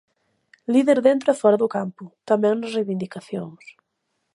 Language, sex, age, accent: Galician, female, 30-39, Central (gheada); Normativo (estándar)